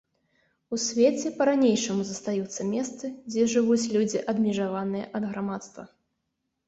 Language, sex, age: Belarusian, female, 19-29